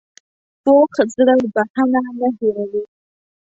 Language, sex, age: Pashto, female, 19-29